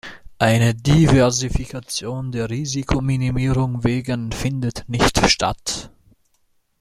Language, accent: German, Österreichisches Deutsch